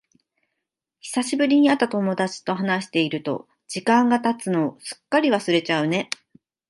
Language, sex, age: Japanese, female, 40-49